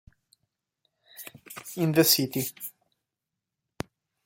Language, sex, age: Italian, male, 19-29